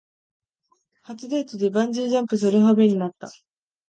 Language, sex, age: Japanese, female, 19-29